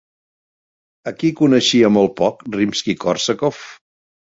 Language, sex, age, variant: Catalan, male, 60-69, Central